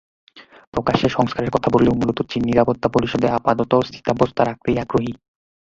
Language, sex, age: Bengali, male, 19-29